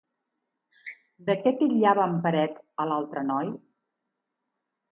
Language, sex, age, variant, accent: Catalan, female, 50-59, Central, central